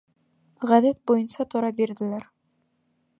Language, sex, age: Bashkir, female, 19-29